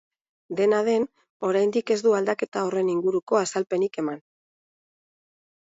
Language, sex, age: Basque, female, 50-59